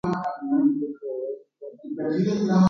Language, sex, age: Guarani, male, 19-29